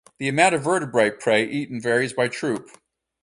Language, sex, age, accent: English, male, 30-39, United States English